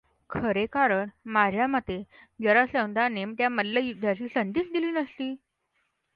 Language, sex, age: Marathi, female, under 19